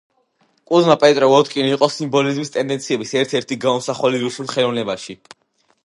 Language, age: Georgian, under 19